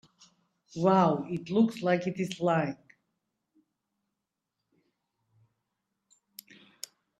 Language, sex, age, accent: English, female, 50-59, New Zealand English